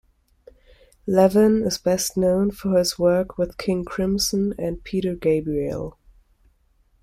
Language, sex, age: English, female, 19-29